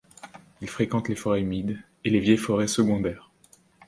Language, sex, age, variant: French, male, 30-39, Français de métropole